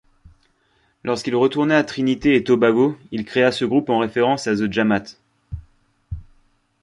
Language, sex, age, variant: French, male, 30-39, Français de métropole